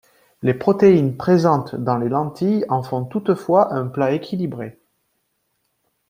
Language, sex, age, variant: French, male, 30-39, Français de métropole